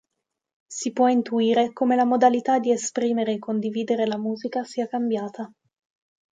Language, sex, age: Italian, female, 19-29